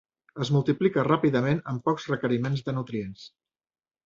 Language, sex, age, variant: Catalan, male, 60-69, Central